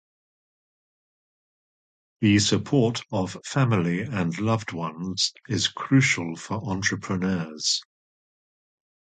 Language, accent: English, England English